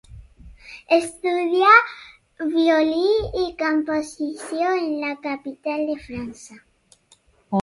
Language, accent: Catalan, valencià